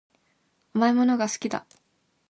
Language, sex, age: Japanese, female, 19-29